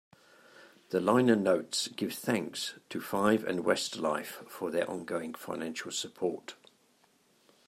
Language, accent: English, England English